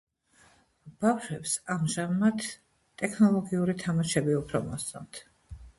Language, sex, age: Georgian, female, 60-69